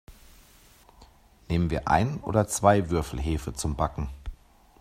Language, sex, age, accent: German, male, 40-49, Deutschland Deutsch